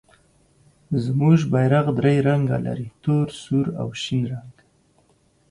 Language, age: Pashto, 19-29